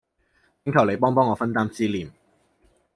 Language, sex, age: Cantonese, male, 30-39